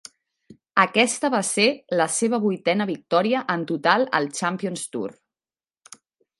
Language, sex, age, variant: Catalan, female, 30-39, Central